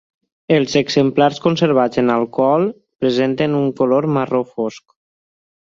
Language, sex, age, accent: Catalan, male, 30-39, valencià